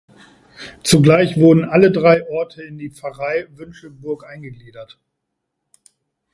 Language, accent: German, Deutschland Deutsch